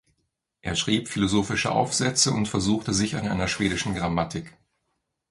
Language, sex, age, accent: German, male, 50-59, Deutschland Deutsch